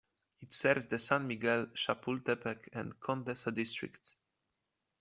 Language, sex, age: English, male, 19-29